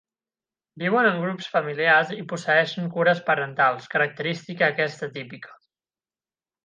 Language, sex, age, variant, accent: Catalan, male, 19-29, Central, central